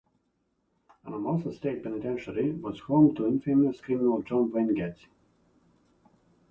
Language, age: English, 40-49